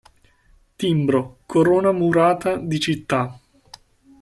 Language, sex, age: Italian, male, 19-29